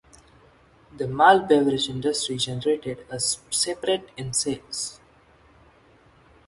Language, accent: English, India and South Asia (India, Pakistan, Sri Lanka)